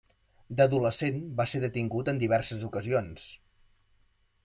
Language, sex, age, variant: Catalan, male, 40-49, Central